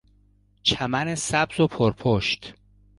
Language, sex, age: Persian, male, 50-59